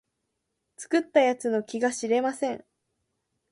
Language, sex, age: Japanese, female, 19-29